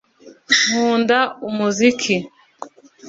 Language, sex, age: Kinyarwanda, female, 19-29